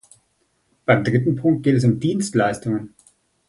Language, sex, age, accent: German, male, 30-39, Deutschland Deutsch